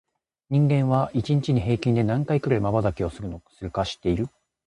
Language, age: Japanese, 30-39